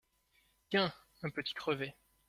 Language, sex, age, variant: French, male, 19-29, Français de métropole